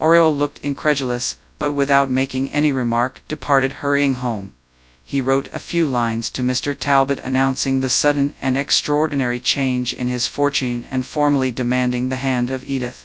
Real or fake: fake